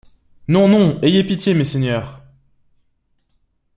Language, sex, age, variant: French, male, 19-29, Français de métropole